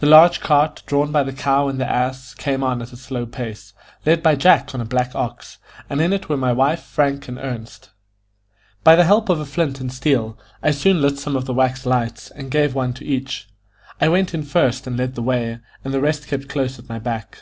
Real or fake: real